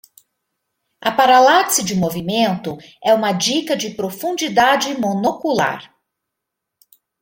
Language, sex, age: Portuguese, female, 50-59